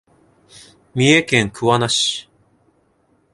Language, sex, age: Japanese, male, 19-29